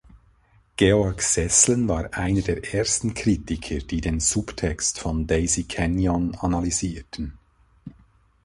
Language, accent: German, Schweizerdeutsch